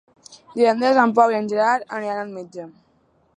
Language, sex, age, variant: Catalan, female, 19-29, Central